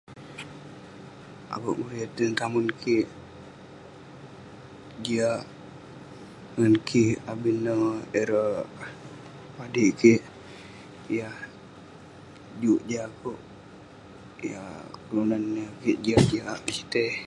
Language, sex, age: Western Penan, male, under 19